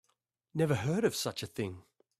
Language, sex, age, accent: English, male, 50-59, Australian English